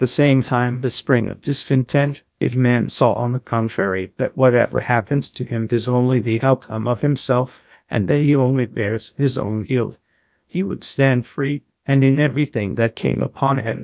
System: TTS, GlowTTS